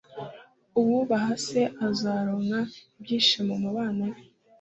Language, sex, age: Kinyarwanda, female, 19-29